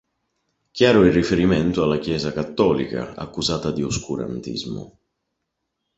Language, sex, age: Italian, male, 19-29